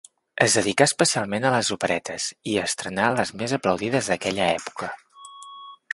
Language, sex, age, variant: Catalan, male, 30-39, Central